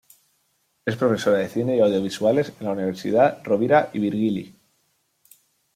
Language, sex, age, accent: Spanish, male, 19-29, España: Sur peninsular (Andalucia, Extremadura, Murcia)